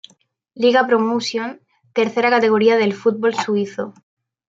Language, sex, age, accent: Spanish, female, 19-29, España: Sur peninsular (Andalucia, Extremadura, Murcia)